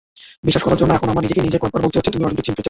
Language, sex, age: Bengali, male, 19-29